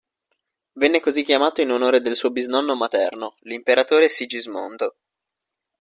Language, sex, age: Italian, male, 19-29